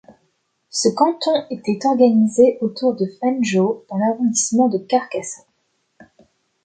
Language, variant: French, Français de métropole